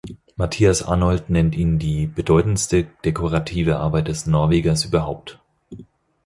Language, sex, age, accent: German, male, 30-39, Deutschland Deutsch